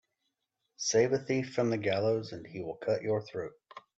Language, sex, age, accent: English, male, 40-49, United States English